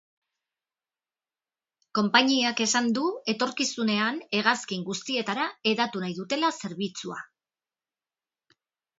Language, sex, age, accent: Basque, female, 50-59, Mendebalekoa (Araba, Bizkaia, Gipuzkoako mendebaleko herri batzuk)